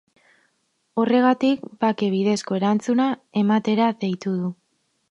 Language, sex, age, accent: Basque, female, 19-29, Mendebalekoa (Araba, Bizkaia, Gipuzkoako mendebaleko herri batzuk)